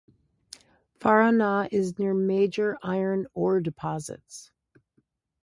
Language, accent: English, United States English